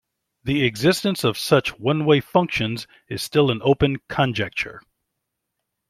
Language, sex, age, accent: English, male, 50-59, United States English